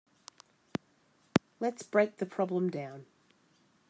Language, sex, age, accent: English, female, 40-49, Australian English